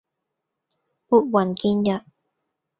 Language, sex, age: Cantonese, female, 19-29